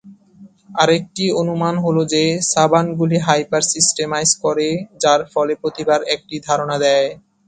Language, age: Bengali, 19-29